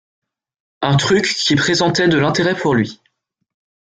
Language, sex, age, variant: French, male, under 19, Français de métropole